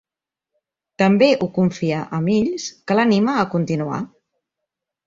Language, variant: Catalan, Central